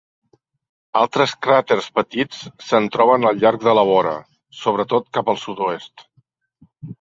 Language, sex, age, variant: Catalan, male, 60-69, Central